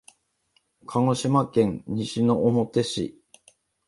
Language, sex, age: Japanese, male, 40-49